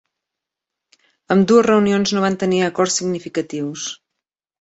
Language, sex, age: Catalan, female, 40-49